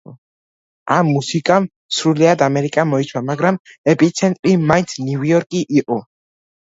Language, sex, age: Georgian, male, under 19